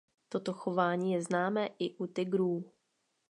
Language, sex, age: Czech, female, 19-29